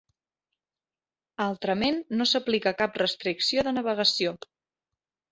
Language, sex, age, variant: Catalan, male, 30-39, Central